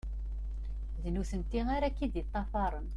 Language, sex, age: Kabyle, female, 40-49